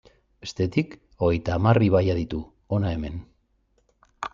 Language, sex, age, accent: Basque, male, 40-49, Erdialdekoa edo Nafarra (Gipuzkoa, Nafarroa)